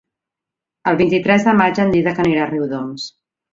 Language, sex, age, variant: Catalan, female, 40-49, Central